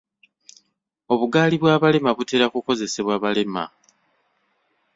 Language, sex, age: Ganda, male, 30-39